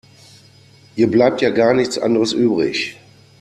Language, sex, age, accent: German, male, 40-49, Deutschland Deutsch